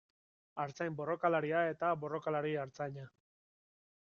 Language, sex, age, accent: Basque, male, 30-39, Erdialdekoa edo Nafarra (Gipuzkoa, Nafarroa)